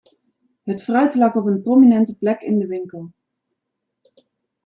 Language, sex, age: Dutch, female, 30-39